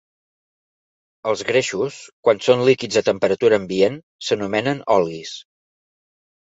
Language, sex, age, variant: Catalan, male, 40-49, Central